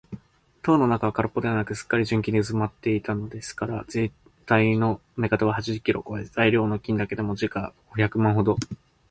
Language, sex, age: Japanese, male, 19-29